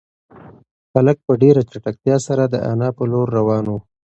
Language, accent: Pashto, پکتیا ولایت، احمدزی